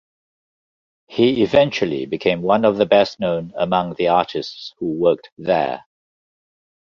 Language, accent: English, Singaporean English